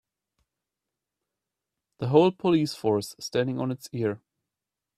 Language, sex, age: English, male, 30-39